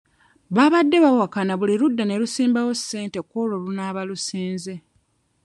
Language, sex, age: Ganda, female, 30-39